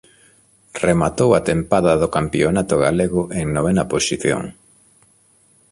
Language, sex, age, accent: Galician, male, 40-49, Neofalante